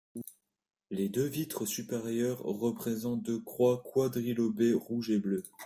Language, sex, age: French, male, 19-29